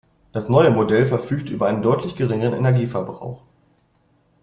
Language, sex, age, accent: German, male, 30-39, Deutschland Deutsch